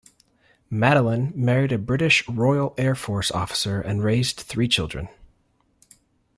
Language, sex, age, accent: English, male, 30-39, United States English